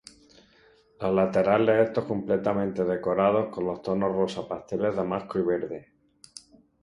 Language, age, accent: Spanish, 40-49, España: Sur peninsular (Andalucia, Extremadura, Murcia)